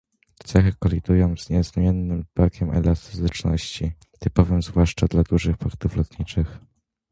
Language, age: Polish, under 19